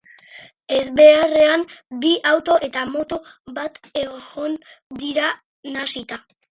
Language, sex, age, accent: Basque, female, under 19, Erdialdekoa edo Nafarra (Gipuzkoa, Nafarroa)